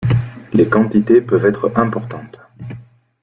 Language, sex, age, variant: French, male, 30-39, Français de métropole